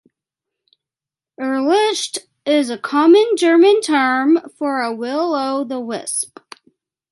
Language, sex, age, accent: English, female, 19-29, United States English